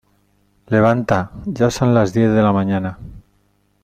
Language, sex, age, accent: Spanish, male, 60-69, España: Centro-Sur peninsular (Madrid, Toledo, Castilla-La Mancha)